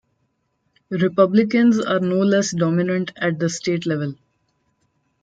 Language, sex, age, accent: English, female, 19-29, India and South Asia (India, Pakistan, Sri Lanka)